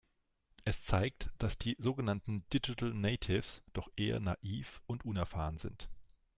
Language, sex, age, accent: German, male, 40-49, Deutschland Deutsch